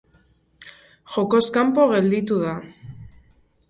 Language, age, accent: Basque, 40-49, Erdialdekoa edo Nafarra (Gipuzkoa, Nafarroa)